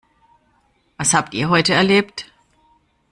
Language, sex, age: German, female, 40-49